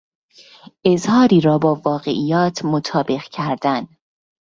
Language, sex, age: Persian, female, 19-29